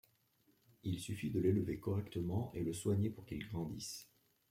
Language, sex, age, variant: French, male, 30-39, Français de métropole